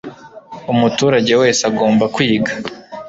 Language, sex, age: Kinyarwanda, male, 19-29